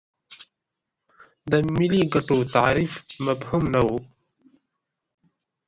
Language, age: Pashto, 19-29